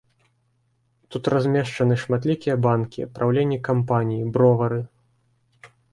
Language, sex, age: Belarusian, male, 30-39